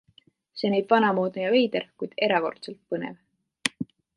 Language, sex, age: Estonian, female, 19-29